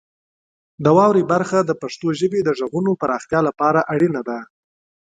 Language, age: Pashto, 19-29